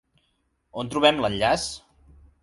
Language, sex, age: Catalan, male, 19-29